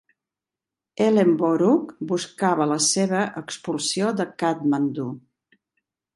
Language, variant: Catalan, Central